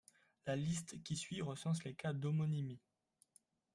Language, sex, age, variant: French, male, 19-29, Français de métropole